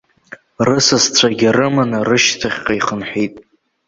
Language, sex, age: Abkhazian, male, under 19